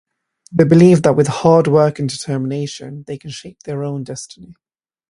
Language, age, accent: English, 19-29, England English; London English